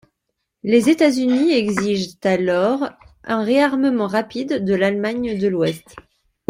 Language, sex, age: French, male, 19-29